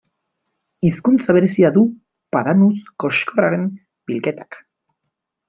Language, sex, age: Basque, male, 19-29